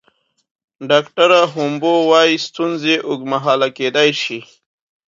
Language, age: Pashto, 30-39